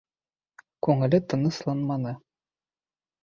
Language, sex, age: Bashkir, male, 19-29